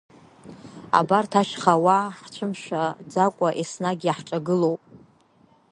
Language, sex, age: Abkhazian, female, 30-39